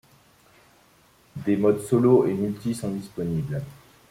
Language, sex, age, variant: French, male, 40-49, Français de métropole